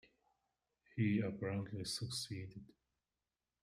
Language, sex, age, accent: English, male, 19-29, United States English